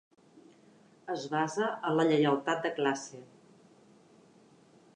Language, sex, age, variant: Catalan, female, 50-59, Central